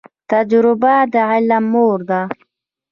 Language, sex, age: Pashto, female, 19-29